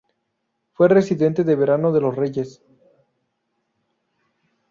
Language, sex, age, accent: Spanish, male, 19-29, México